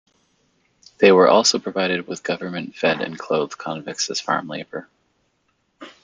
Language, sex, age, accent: English, male, 30-39, United States English